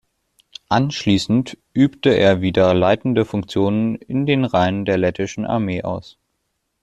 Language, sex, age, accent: German, male, under 19, Deutschland Deutsch